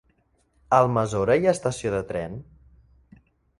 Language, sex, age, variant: Catalan, male, under 19, Central